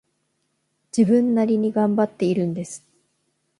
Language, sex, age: Japanese, female, 30-39